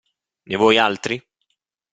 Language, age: Italian, 40-49